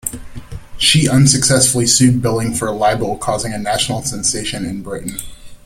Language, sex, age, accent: English, male, 30-39, United States English